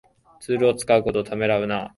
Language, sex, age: Japanese, male, 19-29